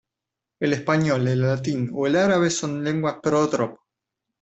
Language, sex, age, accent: Spanish, male, 30-39, Rioplatense: Argentina, Uruguay, este de Bolivia, Paraguay